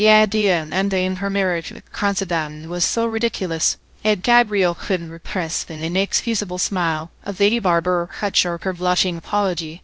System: TTS, VITS